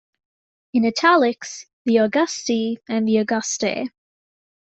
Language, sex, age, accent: English, female, 19-29, England English